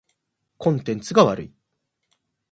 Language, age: Japanese, 19-29